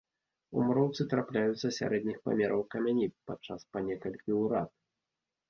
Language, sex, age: Belarusian, male, 40-49